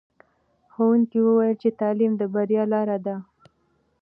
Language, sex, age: Pashto, female, 19-29